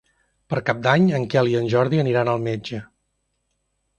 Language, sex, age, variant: Catalan, male, 50-59, Central